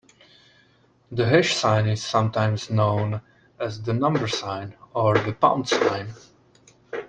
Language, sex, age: English, male, 30-39